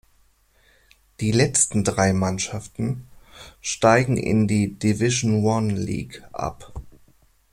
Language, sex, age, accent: German, male, 30-39, Deutschland Deutsch